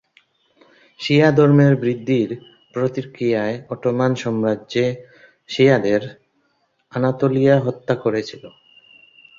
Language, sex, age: Bengali, male, 19-29